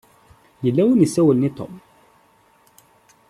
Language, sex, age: Kabyle, male, 30-39